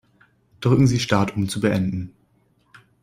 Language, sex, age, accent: German, male, under 19, Deutschland Deutsch